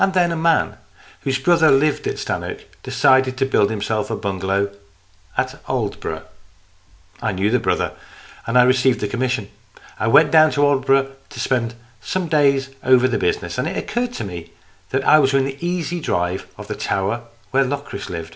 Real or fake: real